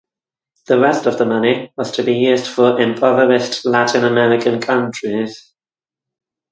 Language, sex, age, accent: English, male, under 19, England English